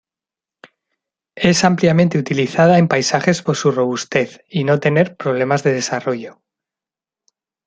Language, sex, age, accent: Spanish, male, 40-49, España: Centro-Sur peninsular (Madrid, Toledo, Castilla-La Mancha)